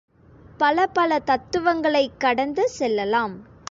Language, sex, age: Tamil, female, under 19